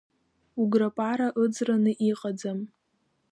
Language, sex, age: Abkhazian, female, under 19